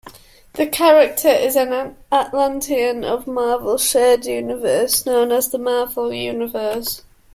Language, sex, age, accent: English, female, 19-29, England English